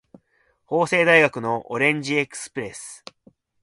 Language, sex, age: Japanese, male, 19-29